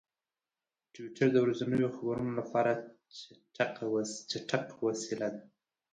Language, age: Pashto, 19-29